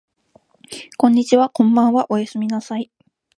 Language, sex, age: Japanese, female, 19-29